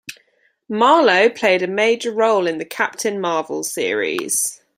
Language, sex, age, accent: English, female, 19-29, England English